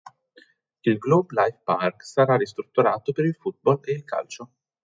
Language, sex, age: Italian, male, 19-29